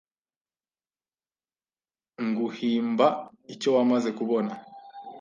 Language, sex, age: Kinyarwanda, male, 19-29